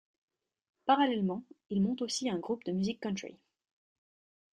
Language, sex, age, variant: French, female, 19-29, Français de métropole